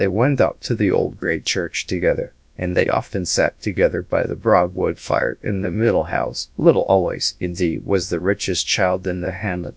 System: TTS, GradTTS